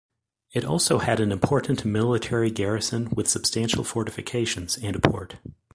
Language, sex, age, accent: English, male, 40-49, United States English